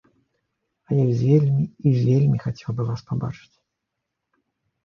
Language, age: Belarusian, 40-49